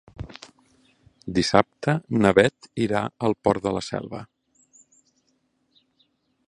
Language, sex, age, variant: Catalan, male, 50-59, Central